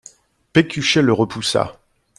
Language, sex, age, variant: French, male, 50-59, Français de métropole